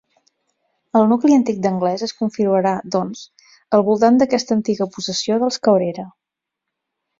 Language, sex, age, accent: Catalan, female, 30-39, Garrotxi